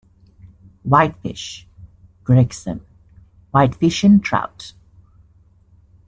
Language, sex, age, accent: English, male, 19-29, Southern African (South Africa, Zimbabwe, Namibia)